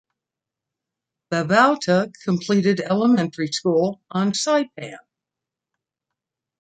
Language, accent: English, United States English